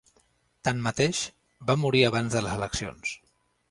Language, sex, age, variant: Catalan, male, 19-29, Central